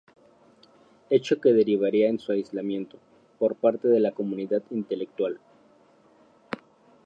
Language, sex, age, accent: Spanish, male, 19-29, México